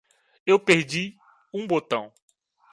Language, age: Portuguese, 19-29